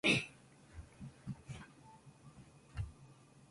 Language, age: English, under 19